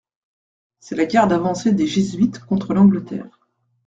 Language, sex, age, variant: French, female, 40-49, Français de métropole